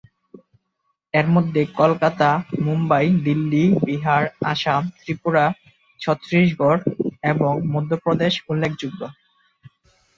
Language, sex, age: Bengali, male, 19-29